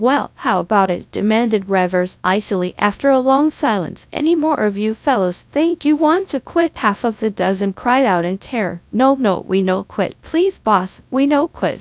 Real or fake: fake